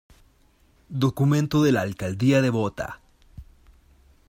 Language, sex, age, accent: Spanish, male, 19-29, Chileno: Chile, Cuyo